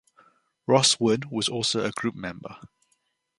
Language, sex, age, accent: English, male, 19-29, England English